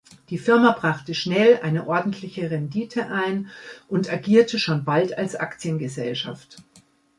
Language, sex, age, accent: German, female, 50-59, Deutschland Deutsch